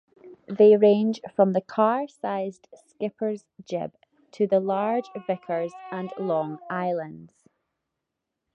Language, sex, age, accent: English, female, 19-29, Scottish English